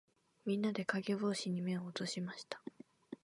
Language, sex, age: Japanese, female, 19-29